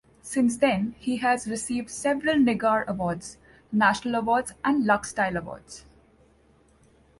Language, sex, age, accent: English, female, 30-39, India and South Asia (India, Pakistan, Sri Lanka)